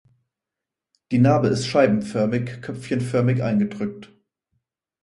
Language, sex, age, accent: German, male, 19-29, Deutschland Deutsch